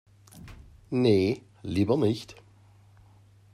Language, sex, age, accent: German, male, 50-59, Deutschland Deutsch